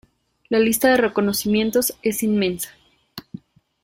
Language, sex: Spanish, female